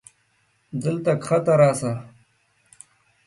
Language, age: Pashto, 19-29